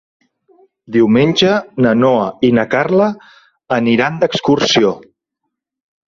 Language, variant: Catalan, Central